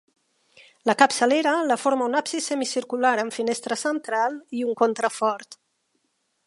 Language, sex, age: Catalan, female, 50-59